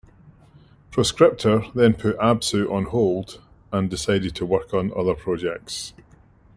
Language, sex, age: English, male, 50-59